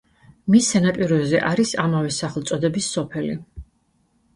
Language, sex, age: Georgian, female, 50-59